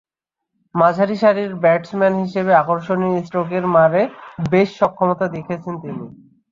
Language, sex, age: Bengali, male, 19-29